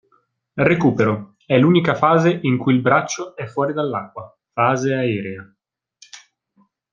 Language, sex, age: Italian, male, 19-29